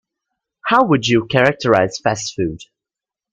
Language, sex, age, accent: English, male, under 19, United States English